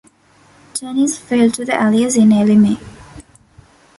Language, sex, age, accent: English, female, 19-29, India and South Asia (India, Pakistan, Sri Lanka)